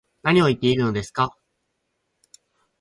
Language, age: Japanese, 19-29